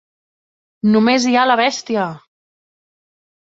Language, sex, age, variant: Catalan, female, 19-29, Central